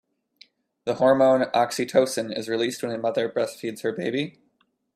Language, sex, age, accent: English, male, 19-29, United States English